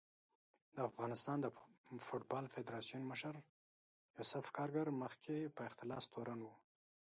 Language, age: Pashto, 19-29